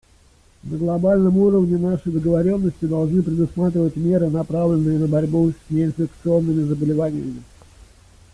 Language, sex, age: Russian, male, 40-49